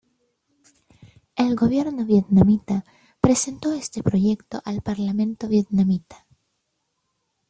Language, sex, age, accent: Spanish, female, 19-29, América central